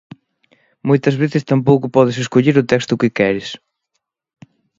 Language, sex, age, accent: Galician, male, 30-39, Normativo (estándar)